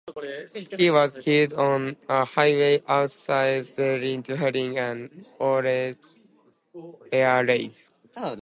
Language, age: English, 19-29